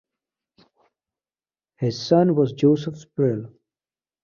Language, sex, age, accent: English, male, 19-29, England English